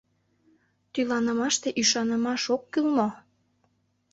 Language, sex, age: Mari, female, 19-29